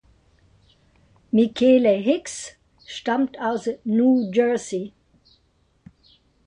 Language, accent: German, Deutschland Deutsch